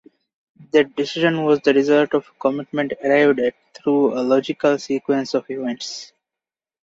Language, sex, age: English, male, 19-29